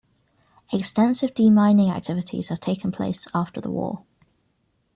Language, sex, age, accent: English, female, 19-29, England English